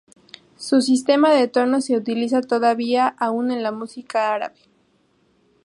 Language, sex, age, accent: Spanish, female, 19-29, México